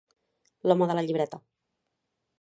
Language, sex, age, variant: Catalan, female, 19-29, Central